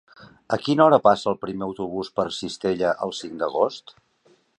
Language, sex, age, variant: Catalan, male, 50-59, Central